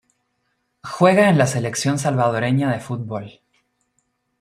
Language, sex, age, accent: Spanish, male, 19-29, Rioplatense: Argentina, Uruguay, este de Bolivia, Paraguay